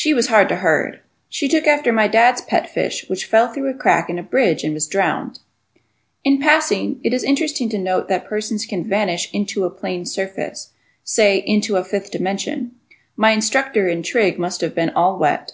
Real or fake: real